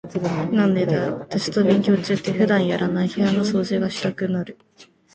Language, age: Japanese, 19-29